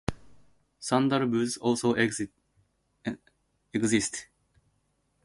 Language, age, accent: English, 19-29, United States English